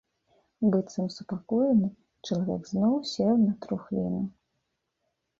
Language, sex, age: Belarusian, female, 30-39